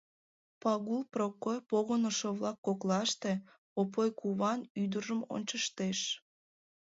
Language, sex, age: Mari, female, 19-29